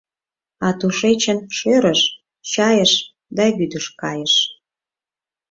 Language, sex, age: Mari, female, 40-49